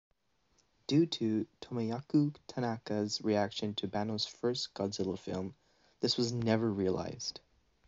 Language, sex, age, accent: English, male, 19-29, Canadian English